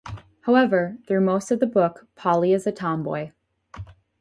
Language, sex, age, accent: English, female, 19-29, United States English